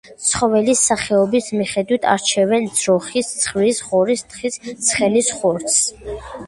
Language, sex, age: Georgian, female, 19-29